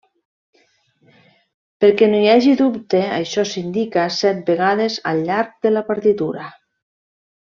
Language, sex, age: Catalan, female, 50-59